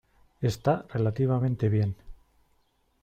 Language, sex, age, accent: Spanish, male, 40-49, España: Norte peninsular (Asturias, Castilla y León, Cantabria, País Vasco, Navarra, Aragón, La Rioja, Guadalajara, Cuenca)